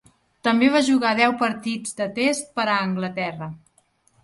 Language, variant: Catalan, Central